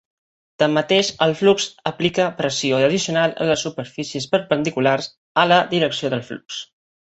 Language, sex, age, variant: Catalan, male, 19-29, Balear